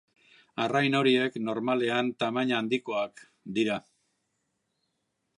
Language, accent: Basque, Mendebalekoa (Araba, Bizkaia, Gipuzkoako mendebaleko herri batzuk)